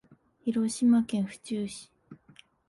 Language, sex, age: Japanese, female, 19-29